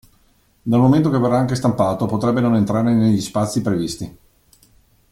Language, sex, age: Italian, male, 40-49